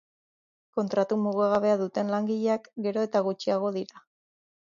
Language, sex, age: Basque, female, 30-39